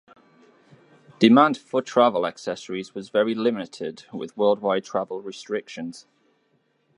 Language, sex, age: English, male, 19-29